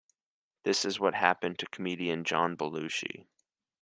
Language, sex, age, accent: English, male, 19-29, United States English